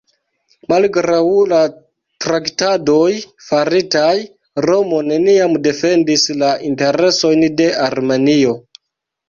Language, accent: Esperanto, Internacia